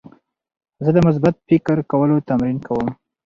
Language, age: Pashto, 19-29